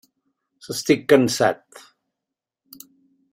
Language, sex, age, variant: Catalan, male, 50-59, Central